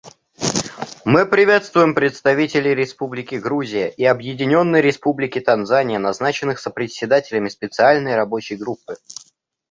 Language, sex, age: Russian, male, under 19